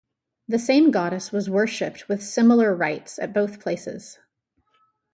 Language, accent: English, United States English